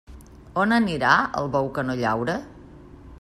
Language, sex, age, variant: Catalan, female, 50-59, Central